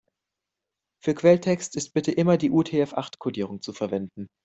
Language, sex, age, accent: German, male, 19-29, Deutschland Deutsch